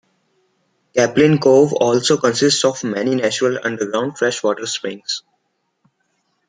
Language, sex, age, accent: English, male, 19-29, India and South Asia (India, Pakistan, Sri Lanka)